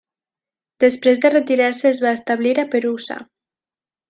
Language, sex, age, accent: Catalan, female, 19-29, valencià